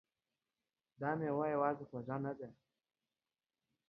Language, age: Pashto, under 19